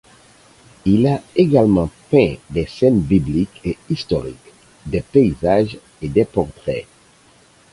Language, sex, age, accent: French, male, 40-49, Français d’Haïti